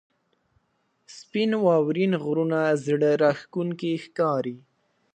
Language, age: Pashto, under 19